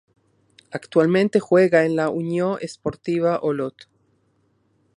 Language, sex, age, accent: Spanish, female, 50-59, Rioplatense: Argentina, Uruguay, este de Bolivia, Paraguay